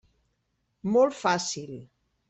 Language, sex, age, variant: Catalan, female, 50-59, Central